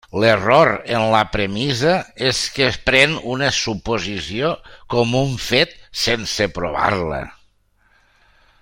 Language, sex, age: Catalan, male, 60-69